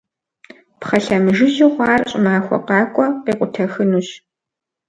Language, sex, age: Kabardian, female, 19-29